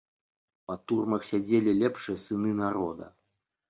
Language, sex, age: Belarusian, male, 30-39